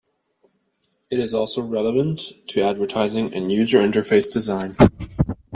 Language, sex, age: English, male, 19-29